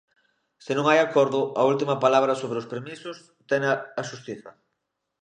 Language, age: Galician, 19-29